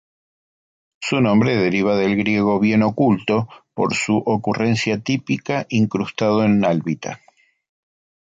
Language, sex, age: Spanish, male, 50-59